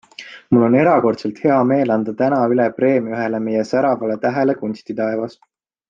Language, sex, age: Estonian, male, 19-29